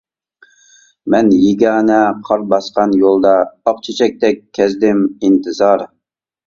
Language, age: Uyghur, 30-39